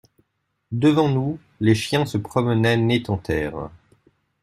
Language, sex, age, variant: French, male, 19-29, Français de métropole